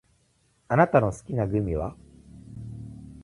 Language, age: Japanese, 30-39